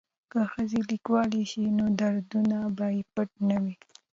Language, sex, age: Pashto, female, 19-29